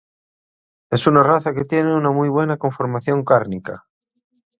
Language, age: Spanish, 19-29